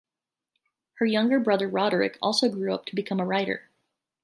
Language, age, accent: English, 30-39, United States English